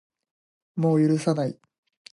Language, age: Japanese, 19-29